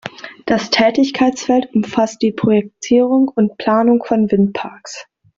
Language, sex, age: German, female, under 19